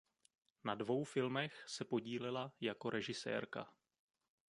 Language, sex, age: Czech, male, 30-39